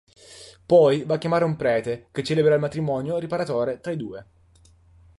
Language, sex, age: Italian, male, under 19